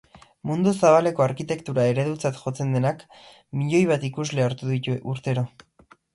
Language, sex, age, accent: Basque, male, 19-29, Erdialdekoa edo Nafarra (Gipuzkoa, Nafarroa)